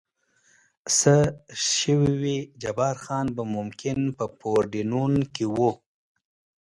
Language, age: Pashto, 19-29